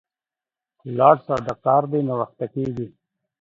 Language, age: Pashto, 40-49